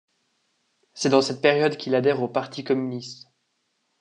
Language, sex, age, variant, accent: French, male, under 19, Français d'Europe, Français de Suisse